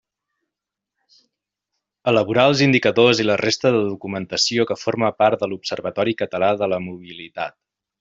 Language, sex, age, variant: Catalan, male, 30-39, Central